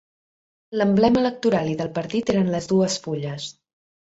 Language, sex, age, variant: Catalan, female, 19-29, Central